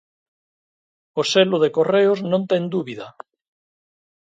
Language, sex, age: Galician, male, 60-69